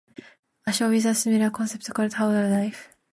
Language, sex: English, female